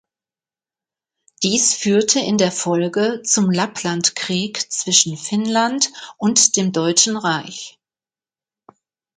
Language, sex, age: German, female, 50-59